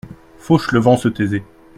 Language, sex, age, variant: French, male, 30-39, Français de métropole